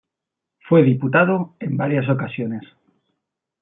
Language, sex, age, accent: Spanish, male, 40-49, España: Norte peninsular (Asturias, Castilla y León, Cantabria, País Vasco, Navarra, Aragón, La Rioja, Guadalajara, Cuenca)